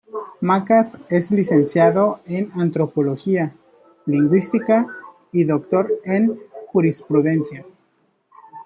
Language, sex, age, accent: Spanish, male, 19-29, México